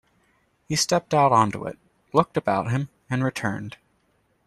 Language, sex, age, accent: English, male, 19-29, United States English